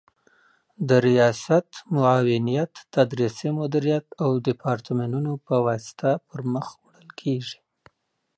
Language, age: Pashto, 40-49